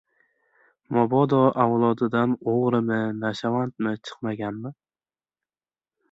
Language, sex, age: Uzbek, male, 19-29